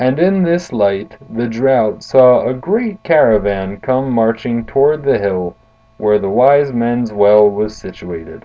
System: none